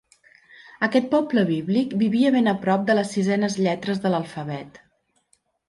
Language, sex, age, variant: Catalan, female, 50-59, Central